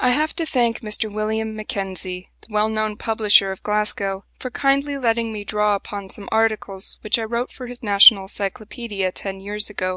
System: none